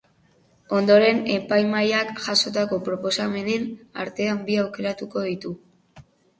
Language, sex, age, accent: Basque, female, 40-49, Mendebalekoa (Araba, Bizkaia, Gipuzkoako mendebaleko herri batzuk)